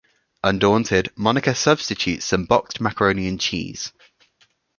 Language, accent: English, England English